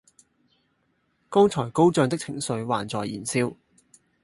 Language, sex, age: Cantonese, male, 19-29